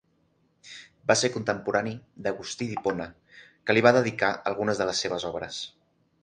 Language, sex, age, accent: Catalan, male, 30-39, central; septentrional